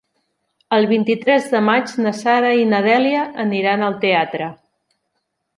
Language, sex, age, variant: Catalan, female, 40-49, Central